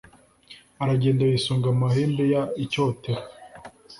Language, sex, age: Kinyarwanda, male, 19-29